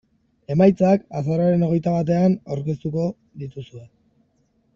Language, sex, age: Basque, female, 19-29